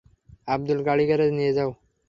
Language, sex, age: Bengali, male, under 19